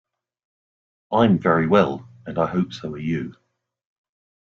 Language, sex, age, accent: English, male, 50-59, England English